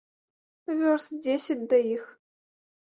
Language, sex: Belarusian, female